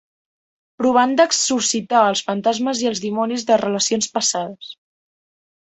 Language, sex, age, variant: Catalan, female, under 19, Central